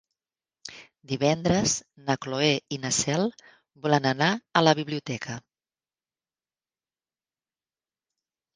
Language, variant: Catalan, Central